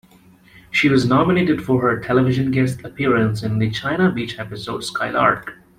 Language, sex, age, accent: English, male, 30-39, India and South Asia (India, Pakistan, Sri Lanka)